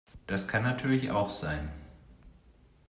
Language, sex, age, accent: German, male, 19-29, Deutschland Deutsch